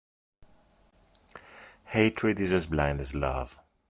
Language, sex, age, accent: English, male, 30-39, England English